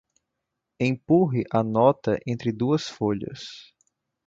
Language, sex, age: Portuguese, male, 19-29